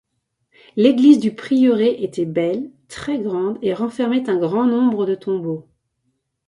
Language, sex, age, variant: French, female, 40-49, Français de métropole